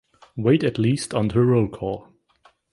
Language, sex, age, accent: English, male, 19-29, England English